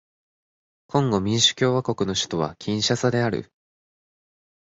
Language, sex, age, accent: Japanese, male, under 19, 標準語